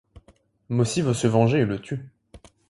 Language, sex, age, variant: French, male, 19-29, Français de métropole